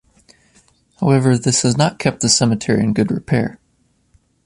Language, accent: English, United States English